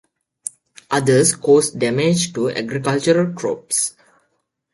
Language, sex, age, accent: English, male, 19-29, United States English